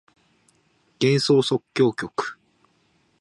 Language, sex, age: Japanese, male, 19-29